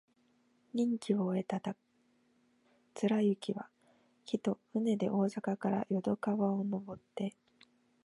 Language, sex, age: Japanese, female, 19-29